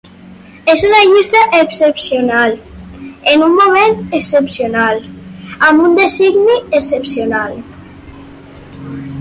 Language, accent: Catalan, valencià